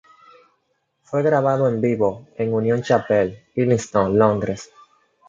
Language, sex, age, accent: Spanish, male, 19-29, Caribe: Cuba, Venezuela, Puerto Rico, República Dominicana, Panamá, Colombia caribeña, México caribeño, Costa del golfo de México